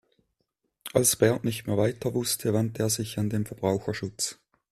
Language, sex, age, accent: German, male, 30-39, Schweizerdeutsch